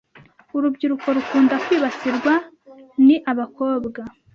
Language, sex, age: Kinyarwanda, male, 30-39